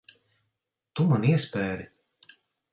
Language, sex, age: Latvian, male, 40-49